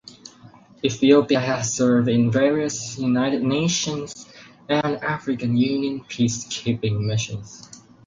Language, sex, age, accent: English, male, under 19, United States English